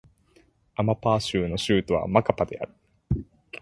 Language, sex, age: Japanese, male, 19-29